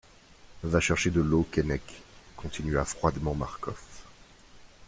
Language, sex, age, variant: French, male, 40-49, Français de métropole